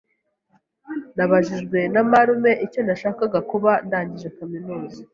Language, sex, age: Kinyarwanda, female, 19-29